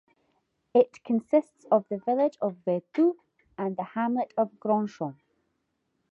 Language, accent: English, Scottish English